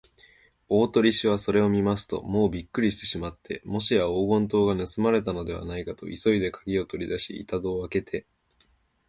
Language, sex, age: Japanese, male, under 19